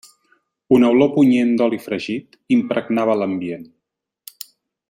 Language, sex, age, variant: Catalan, male, 40-49, Central